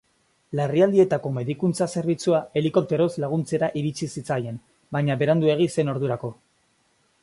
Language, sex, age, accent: Basque, male, under 19, Mendebalekoa (Araba, Bizkaia, Gipuzkoako mendebaleko herri batzuk)